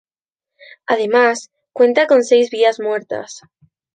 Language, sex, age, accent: Spanish, female, under 19, España: Sur peninsular (Andalucia, Extremadura, Murcia)